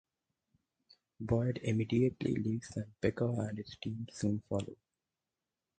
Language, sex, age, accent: English, male, 19-29, India and South Asia (India, Pakistan, Sri Lanka)